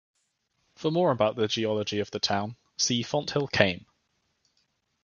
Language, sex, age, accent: English, male, 19-29, England English